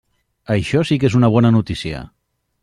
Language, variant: Catalan, Central